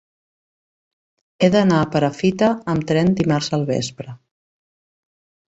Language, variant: Catalan, Central